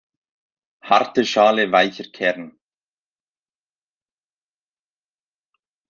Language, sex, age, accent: German, male, 19-29, Schweizerdeutsch